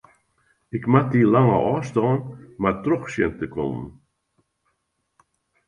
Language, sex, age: Western Frisian, male, 80-89